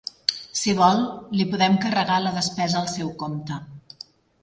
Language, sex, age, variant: Catalan, female, 40-49, Central